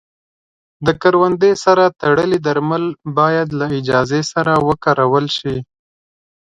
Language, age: Pashto, 19-29